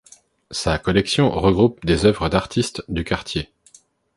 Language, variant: French, Français de métropole